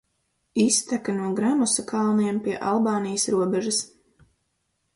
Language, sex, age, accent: Latvian, female, 19-29, Vidus dialekts